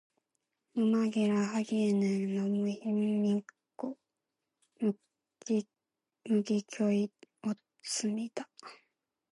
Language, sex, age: Korean, female, 19-29